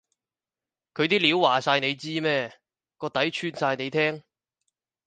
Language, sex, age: Cantonese, male, 19-29